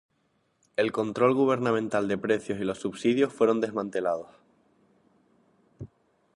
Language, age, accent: Spanish, 19-29, España: Islas Canarias